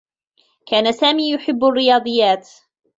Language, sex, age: Arabic, female, 19-29